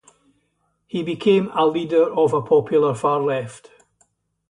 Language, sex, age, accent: English, male, 70-79, Scottish English